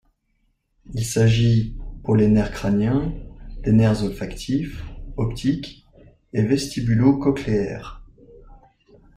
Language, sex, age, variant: French, male, 30-39, Français de métropole